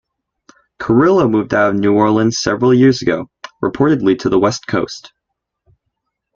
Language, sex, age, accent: English, male, under 19, Canadian English